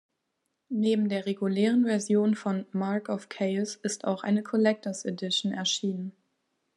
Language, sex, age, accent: German, female, 19-29, Deutschland Deutsch